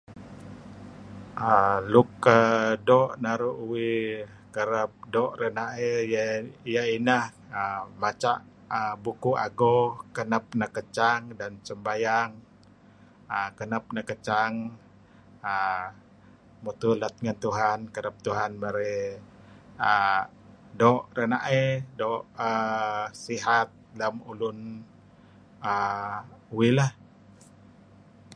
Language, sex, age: Kelabit, male, 60-69